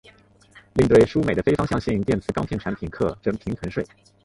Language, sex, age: Chinese, male, 19-29